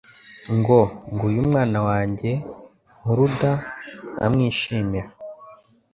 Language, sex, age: Kinyarwanda, male, under 19